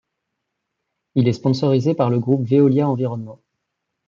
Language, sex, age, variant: French, male, 30-39, Français de métropole